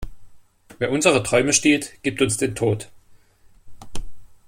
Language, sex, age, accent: German, male, 19-29, Deutschland Deutsch